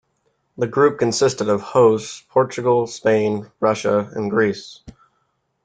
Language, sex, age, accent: English, male, 19-29, United States English